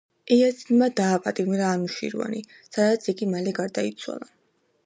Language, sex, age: Georgian, female, 19-29